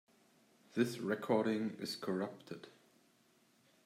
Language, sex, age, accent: English, male, 30-39, England English